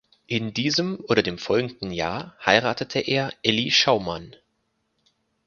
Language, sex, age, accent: German, male, 19-29, Deutschland Deutsch